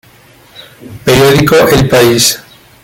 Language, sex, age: Spanish, male, 19-29